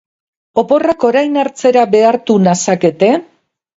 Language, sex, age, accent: Basque, female, 60-69, Mendebalekoa (Araba, Bizkaia, Gipuzkoako mendebaleko herri batzuk)